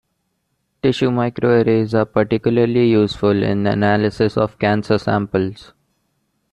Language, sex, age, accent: English, male, 19-29, India and South Asia (India, Pakistan, Sri Lanka)